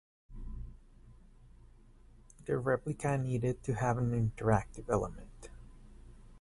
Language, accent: English, United States English